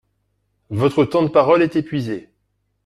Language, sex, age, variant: French, male, 40-49, Français de métropole